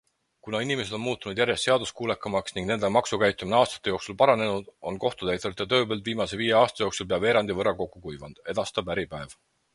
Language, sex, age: Estonian, male, 30-39